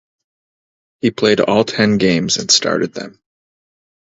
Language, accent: English, Canadian English